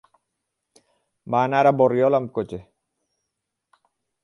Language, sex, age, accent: Catalan, male, 50-59, valencià